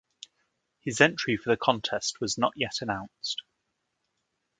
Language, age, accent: English, 19-29, England English